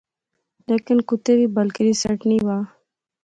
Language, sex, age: Pahari-Potwari, female, 19-29